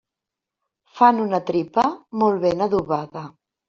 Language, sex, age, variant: Catalan, female, 50-59, Central